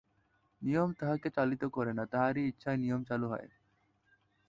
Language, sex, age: Bengali, male, under 19